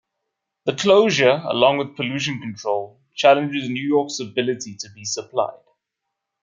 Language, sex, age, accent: English, male, 30-39, Southern African (South Africa, Zimbabwe, Namibia)